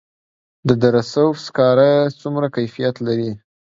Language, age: Pashto, under 19